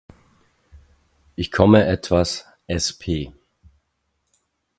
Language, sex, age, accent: German, male, 19-29, Österreichisches Deutsch